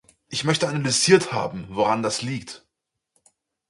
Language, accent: German, Österreichisches Deutsch